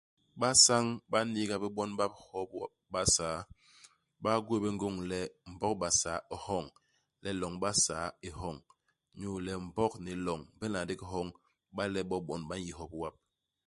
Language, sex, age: Basaa, male, 50-59